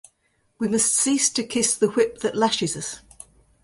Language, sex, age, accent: English, female, 70-79, England English